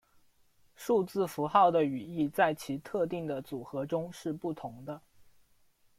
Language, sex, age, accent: Chinese, male, 19-29, 出生地：四川省